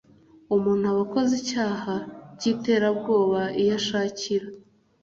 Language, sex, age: Kinyarwanda, female, 19-29